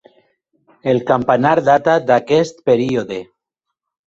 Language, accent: Catalan, valencià